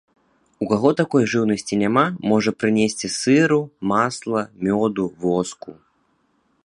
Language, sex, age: Belarusian, male, 19-29